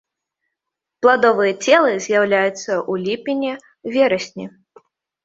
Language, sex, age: Belarusian, female, 19-29